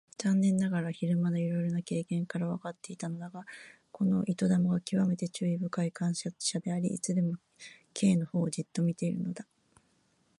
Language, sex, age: Japanese, female, 50-59